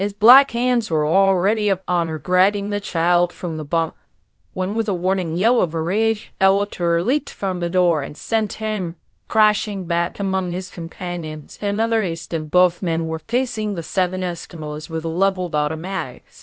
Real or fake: fake